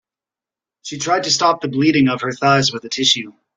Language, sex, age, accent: English, male, 30-39, United States English